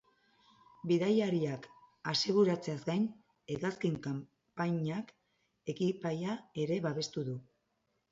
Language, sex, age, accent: Basque, female, 40-49, Erdialdekoa edo Nafarra (Gipuzkoa, Nafarroa)